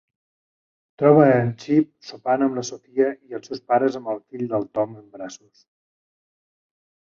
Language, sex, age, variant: Catalan, male, 50-59, Nord-Occidental